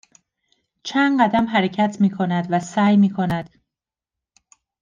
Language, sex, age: Persian, female, 40-49